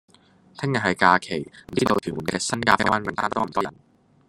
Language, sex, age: Cantonese, male, under 19